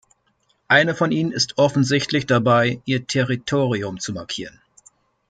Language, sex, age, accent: German, male, 30-39, Deutschland Deutsch